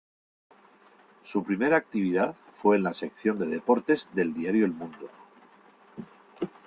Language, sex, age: Spanish, male, 50-59